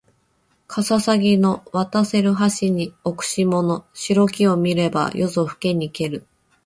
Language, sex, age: Japanese, female, 40-49